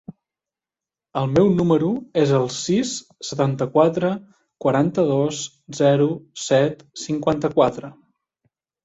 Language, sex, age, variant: Catalan, male, 19-29, Central